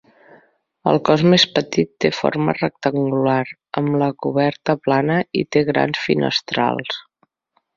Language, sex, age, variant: Catalan, female, 40-49, Central